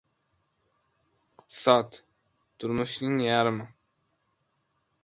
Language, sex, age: Uzbek, male, under 19